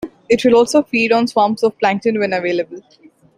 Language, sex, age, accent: English, female, 19-29, India and South Asia (India, Pakistan, Sri Lanka)